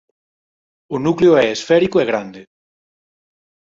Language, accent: Galician, Normativo (estándar)